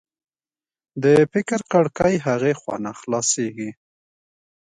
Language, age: Pashto, 30-39